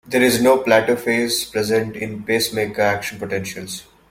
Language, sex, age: English, male, 19-29